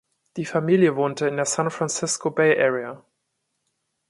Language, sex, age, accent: German, male, 19-29, Deutschland Deutsch